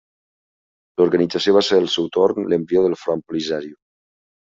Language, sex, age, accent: Catalan, male, 40-49, valencià